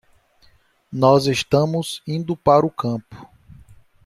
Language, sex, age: Portuguese, male, 40-49